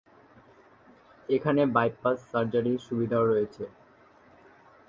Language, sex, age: Bengali, male, under 19